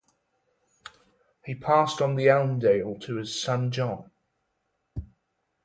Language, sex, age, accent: English, male, 19-29, England English